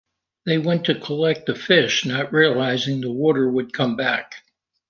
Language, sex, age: English, male, 70-79